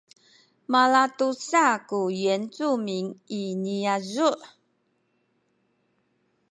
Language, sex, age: Sakizaya, female, 50-59